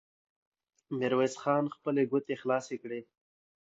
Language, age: Pashto, 30-39